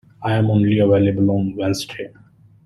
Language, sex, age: English, male, 30-39